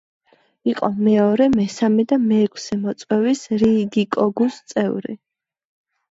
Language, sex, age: Georgian, female, 19-29